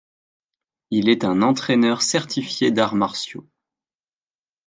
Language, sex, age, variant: French, male, 19-29, Français de métropole